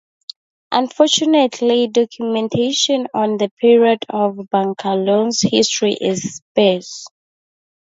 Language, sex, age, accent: English, female, 19-29, Southern African (South Africa, Zimbabwe, Namibia)